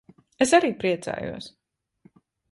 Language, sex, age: Latvian, female, 30-39